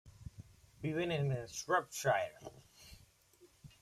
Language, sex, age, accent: Spanish, male, 19-29, Caribe: Cuba, Venezuela, Puerto Rico, República Dominicana, Panamá, Colombia caribeña, México caribeño, Costa del golfo de México